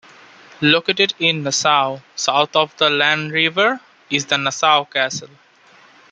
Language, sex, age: English, male, 19-29